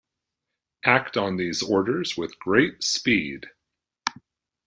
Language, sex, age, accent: English, male, 40-49, United States English